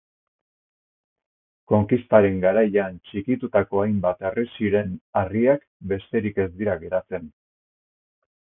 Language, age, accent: Basque, 60-69, Erdialdekoa edo Nafarra (Gipuzkoa, Nafarroa)